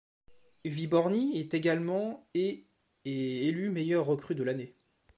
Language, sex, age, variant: French, male, 19-29, Français de métropole